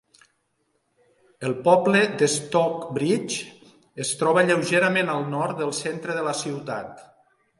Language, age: Catalan, 19-29